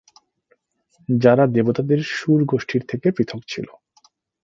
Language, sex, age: Bengali, male, 30-39